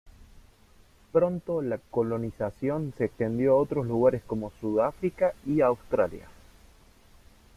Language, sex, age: Spanish, male, 40-49